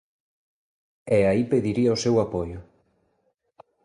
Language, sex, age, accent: Galician, male, 30-39, Central (gheada)